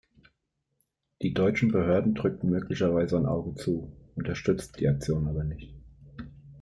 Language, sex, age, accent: German, male, 30-39, Deutschland Deutsch